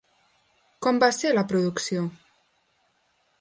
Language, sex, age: Catalan, female, 19-29